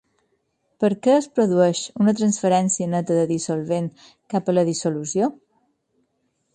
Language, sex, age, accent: Catalan, female, 40-49, mallorquí